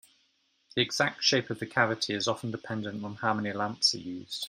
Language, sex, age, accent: English, male, 30-39, England English